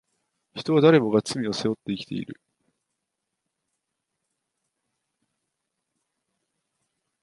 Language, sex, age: Japanese, male, 19-29